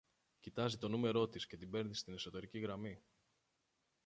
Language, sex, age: Greek, male, 30-39